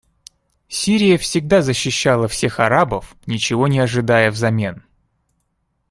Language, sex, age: Russian, male, 19-29